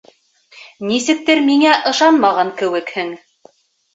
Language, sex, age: Bashkir, female, 30-39